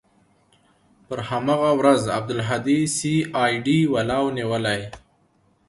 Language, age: Pashto, 19-29